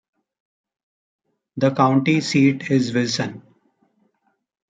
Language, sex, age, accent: English, male, 40-49, India and South Asia (India, Pakistan, Sri Lanka)